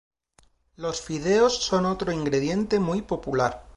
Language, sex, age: Spanish, male, 30-39